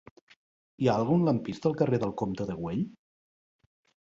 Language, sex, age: Catalan, male, 50-59